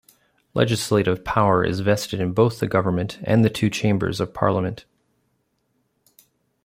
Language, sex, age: English, male, 40-49